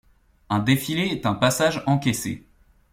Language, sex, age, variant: French, male, 19-29, Français de métropole